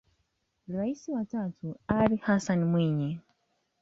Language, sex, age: Swahili, female, 19-29